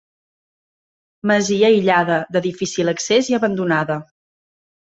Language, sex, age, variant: Catalan, female, 30-39, Central